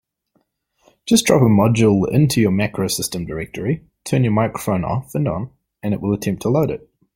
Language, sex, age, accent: English, male, 19-29, New Zealand English